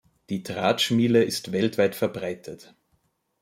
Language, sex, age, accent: German, male, 30-39, Österreichisches Deutsch